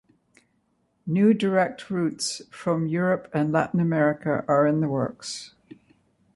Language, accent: English, United States English